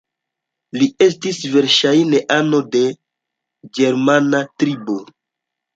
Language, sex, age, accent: Esperanto, male, 19-29, Internacia